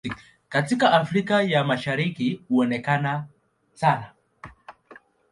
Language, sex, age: Swahili, male, 19-29